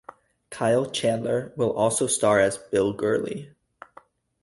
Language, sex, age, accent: English, male, 19-29, United States English